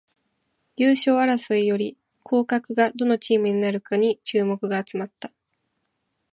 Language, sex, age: Japanese, female, 19-29